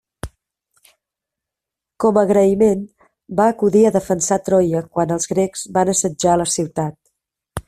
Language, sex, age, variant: Catalan, female, 40-49, Central